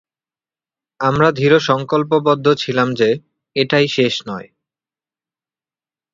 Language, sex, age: Bengali, male, 19-29